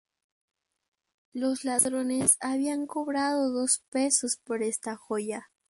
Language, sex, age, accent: Spanish, female, under 19, México